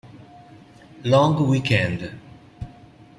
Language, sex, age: Italian, male, 40-49